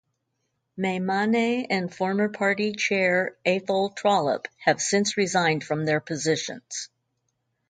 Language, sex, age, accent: English, female, 60-69, United States English